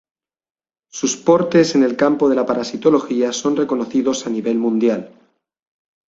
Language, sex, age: Spanish, male, 40-49